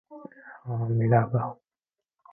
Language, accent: English, Southern African (South Africa, Zimbabwe, Namibia)